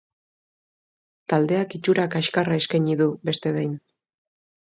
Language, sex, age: Basque, female, 30-39